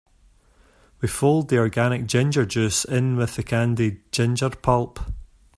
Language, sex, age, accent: English, male, 40-49, Scottish English